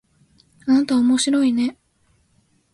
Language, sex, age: Japanese, female, under 19